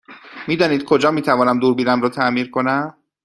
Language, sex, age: Persian, male, 30-39